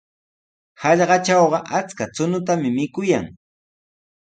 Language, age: Sihuas Ancash Quechua, 19-29